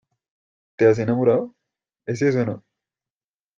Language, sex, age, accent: Spanish, male, under 19, Andino-Pacífico: Colombia, Perú, Ecuador, oeste de Bolivia y Venezuela andina